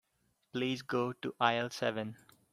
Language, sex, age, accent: English, male, 19-29, India and South Asia (India, Pakistan, Sri Lanka)